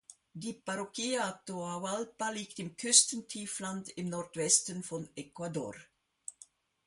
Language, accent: German, Schweizerdeutsch